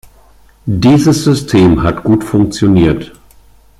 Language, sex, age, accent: German, male, 50-59, Deutschland Deutsch